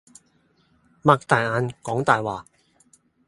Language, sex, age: Cantonese, male, 19-29